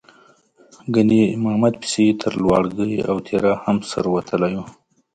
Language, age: Pashto, 30-39